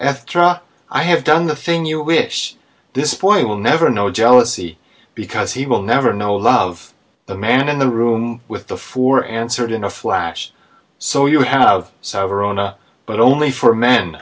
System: none